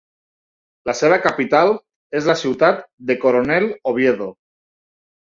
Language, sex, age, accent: Catalan, male, 30-39, Lleidatà